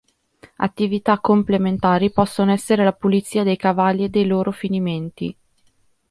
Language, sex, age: Italian, female, 30-39